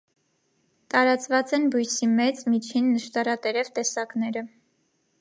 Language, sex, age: Armenian, female, 19-29